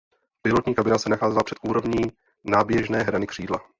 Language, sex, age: Czech, male, 30-39